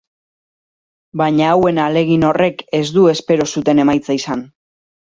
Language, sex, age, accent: Basque, female, 30-39, Mendebalekoa (Araba, Bizkaia, Gipuzkoako mendebaleko herri batzuk)